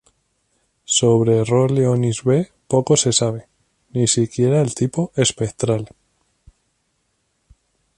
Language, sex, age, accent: Spanish, male, 19-29, España: Norte peninsular (Asturias, Castilla y León, Cantabria, País Vasco, Navarra, Aragón, La Rioja, Guadalajara, Cuenca)